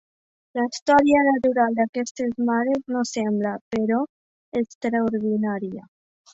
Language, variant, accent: Catalan, Nord-Occidental, Lleida